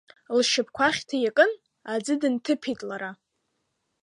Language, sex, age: Abkhazian, female, under 19